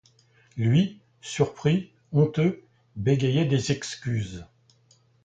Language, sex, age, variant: French, male, 70-79, Français de métropole